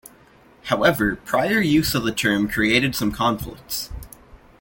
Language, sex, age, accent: English, male, under 19, Canadian English